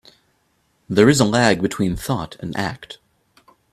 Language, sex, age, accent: English, male, 19-29, United States English